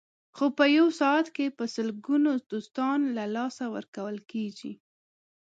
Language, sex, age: Pashto, female, 19-29